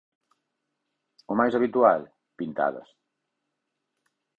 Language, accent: Galician, Central (gheada); Normativo (estándar)